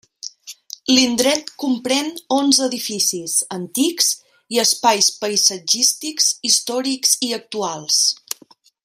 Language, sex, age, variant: Catalan, female, 19-29, Septentrional